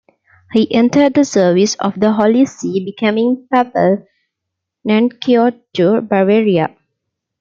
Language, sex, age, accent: English, female, 19-29, India and South Asia (India, Pakistan, Sri Lanka)